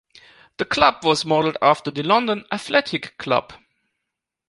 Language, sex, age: English, male, 30-39